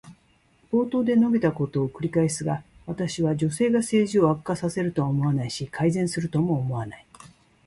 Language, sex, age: Japanese, female, 60-69